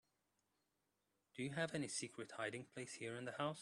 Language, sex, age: English, male, 30-39